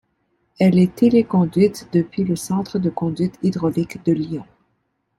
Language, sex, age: French, female, 30-39